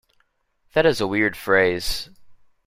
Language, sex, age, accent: English, male, 19-29, United States English